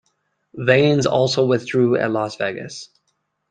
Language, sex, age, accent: English, male, 30-39, United States English